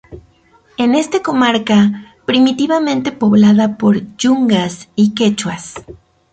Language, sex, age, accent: Spanish, female, 40-49, México